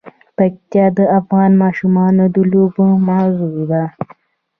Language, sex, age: Pashto, female, 19-29